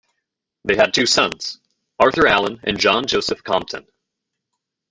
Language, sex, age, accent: English, male, 19-29, United States English